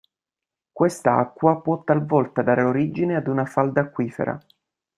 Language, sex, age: Italian, male, 19-29